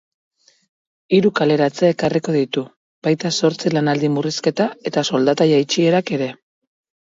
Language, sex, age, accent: Basque, female, 40-49, Mendebalekoa (Araba, Bizkaia, Gipuzkoako mendebaleko herri batzuk)